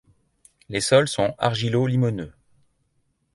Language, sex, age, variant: French, male, 50-59, Français de métropole